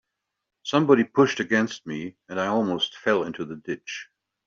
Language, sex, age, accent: English, male, 60-69, England English